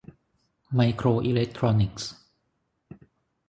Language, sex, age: Thai, male, 40-49